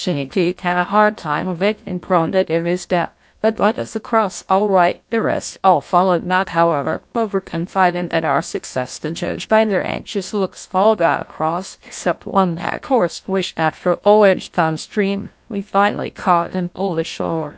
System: TTS, GlowTTS